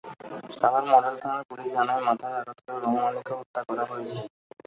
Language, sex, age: Bengali, male, 19-29